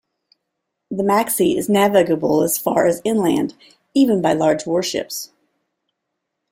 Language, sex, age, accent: English, female, 40-49, United States English